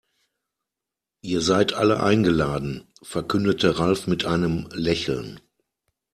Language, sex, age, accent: German, male, 40-49, Deutschland Deutsch